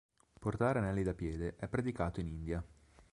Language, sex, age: Italian, male, 19-29